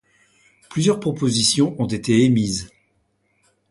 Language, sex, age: French, male, 60-69